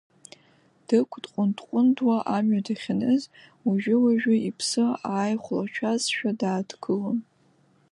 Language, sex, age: Abkhazian, female, under 19